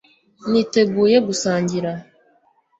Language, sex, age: Kinyarwanda, female, 19-29